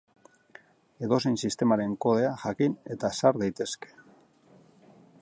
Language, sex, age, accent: Basque, male, 40-49, Mendebalekoa (Araba, Bizkaia, Gipuzkoako mendebaleko herri batzuk)